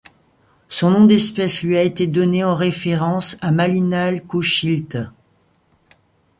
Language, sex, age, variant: French, female, 60-69, Français de métropole